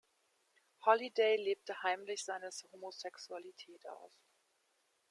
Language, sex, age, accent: German, female, 30-39, Deutschland Deutsch